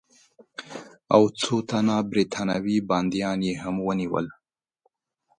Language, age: Pashto, 50-59